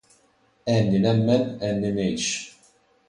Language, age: Maltese, 19-29